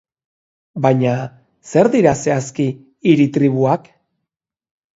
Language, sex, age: Basque, male, 50-59